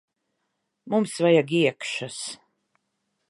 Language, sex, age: Latvian, female, 40-49